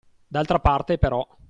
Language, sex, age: Italian, male, 19-29